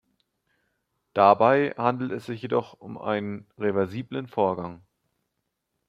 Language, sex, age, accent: German, male, 19-29, Deutschland Deutsch